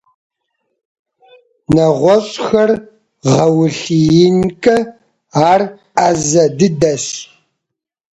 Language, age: Kabardian, 40-49